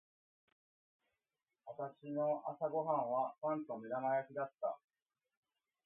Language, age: Japanese, 30-39